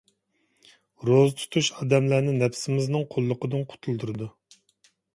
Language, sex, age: Uyghur, male, 40-49